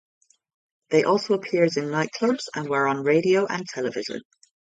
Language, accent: English, Irish English